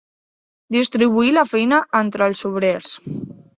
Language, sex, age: Catalan, female, 19-29